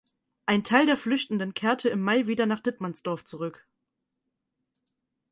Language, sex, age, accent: German, female, 19-29, Deutschland Deutsch